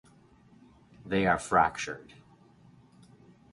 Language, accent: English, United States English